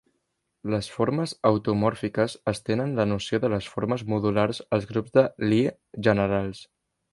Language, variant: Catalan, Central